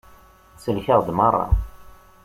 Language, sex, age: Kabyle, male, 19-29